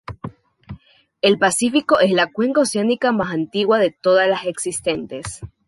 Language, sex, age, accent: Spanish, female, 19-29, Andino-Pacífico: Colombia, Perú, Ecuador, oeste de Bolivia y Venezuela andina